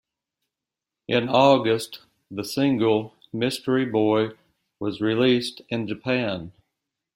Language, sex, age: English, male, 50-59